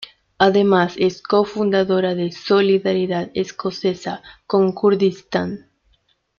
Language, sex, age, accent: Spanish, female, 19-29, Andino-Pacífico: Colombia, Perú, Ecuador, oeste de Bolivia y Venezuela andina